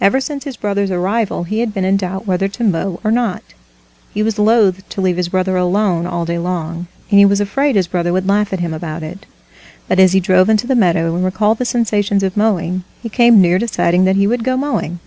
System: none